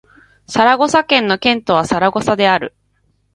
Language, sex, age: Japanese, female, 30-39